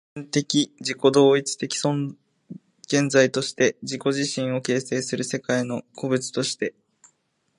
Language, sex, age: Japanese, male, 19-29